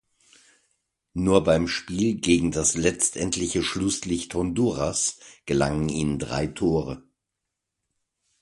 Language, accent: German, Deutschland Deutsch